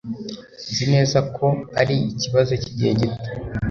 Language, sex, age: Kinyarwanda, male, under 19